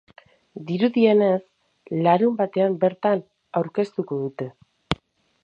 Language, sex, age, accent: Basque, female, 30-39, Mendebalekoa (Araba, Bizkaia, Gipuzkoako mendebaleko herri batzuk)